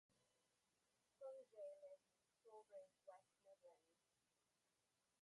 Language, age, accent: English, 30-39, United States English; England English